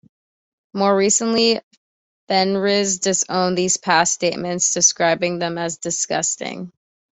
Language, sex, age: English, female, 19-29